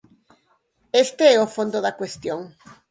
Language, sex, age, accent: Galician, female, 50-59, Normativo (estándar)